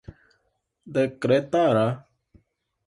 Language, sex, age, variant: Portuguese, male, 19-29, Portuguese (Brasil)